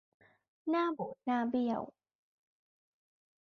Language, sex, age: Thai, female, 19-29